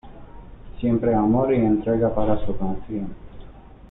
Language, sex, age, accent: Spanish, male, 30-39, España: Norte peninsular (Asturias, Castilla y León, Cantabria, País Vasco, Navarra, Aragón, La Rioja, Guadalajara, Cuenca)